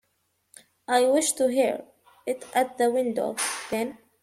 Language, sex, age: English, female, 40-49